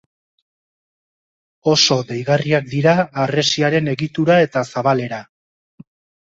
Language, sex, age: Basque, male, 40-49